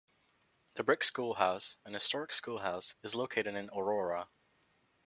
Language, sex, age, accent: English, male, under 19, United States English